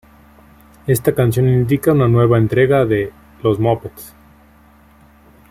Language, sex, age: Spanish, male, 30-39